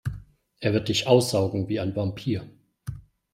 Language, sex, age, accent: German, male, 40-49, Deutschland Deutsch